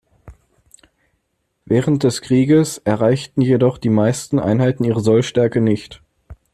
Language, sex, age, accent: German, male, 19-29, Deutschland Deutsch